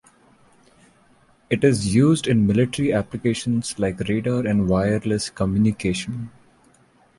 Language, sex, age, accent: English, male, 30-39, India and South Asia (India, Pakistan, Sri Lanka)